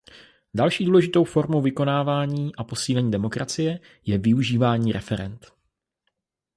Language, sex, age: Czech, male, 19-29